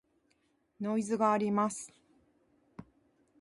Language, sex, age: Japanese, female, 40-49